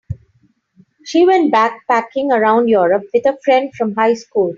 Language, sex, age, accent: English, female, 50-59, India and South Asia (India, Pakistan, Sri Lanka)